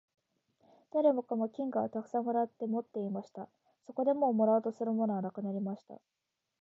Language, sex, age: Japanese, female, 19-29